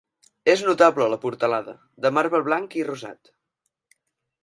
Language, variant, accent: Catalan, Central, central